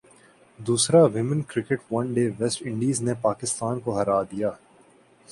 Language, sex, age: Urdu, male, 19-29